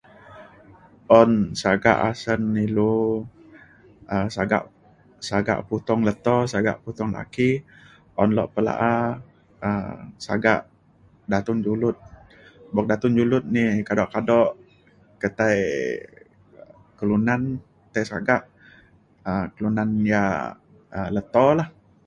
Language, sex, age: Mainstream Kenyah, male, 30-39